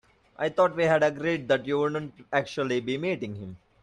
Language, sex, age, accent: English, male, 19-29, India and South Asia (India, Pakistan, Sri Lanka)